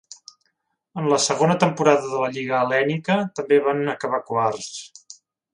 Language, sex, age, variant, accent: Catalan, male, 30-39, Central, central